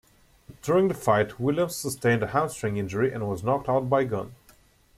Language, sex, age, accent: English, male, 19-29, United States English